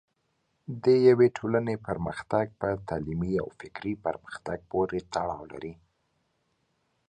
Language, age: Pashto, 19-29